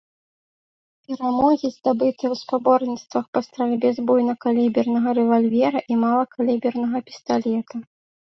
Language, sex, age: Belarusian, female, 19-29